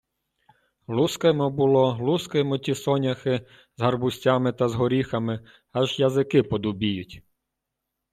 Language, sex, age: Ukrainian, male, 30-39